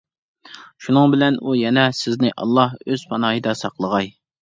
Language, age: Uyghur, 19-29